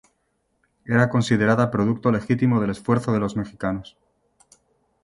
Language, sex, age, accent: Spanish, male, 30-39, España: Norte peninsular (Asturias, Castilla y León, Cantabria, País Vasco, Navarra, Aragón, La Rioja, Guadalajara, Cuenca)